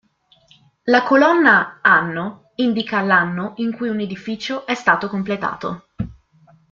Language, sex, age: Italian, female, under 19